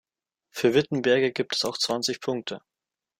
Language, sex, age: German, male, under 19